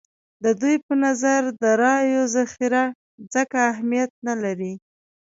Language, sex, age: Pashto, female, 19-29